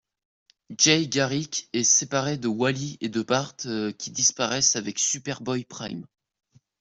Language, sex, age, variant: French, male, under 19, Français de métropole